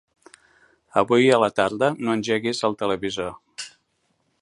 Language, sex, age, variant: Catalan, male, 60-69, Central